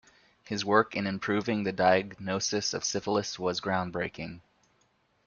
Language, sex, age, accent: English, male, 19-29, United States English